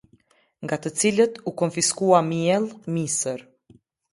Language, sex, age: Albanian, female, 30-39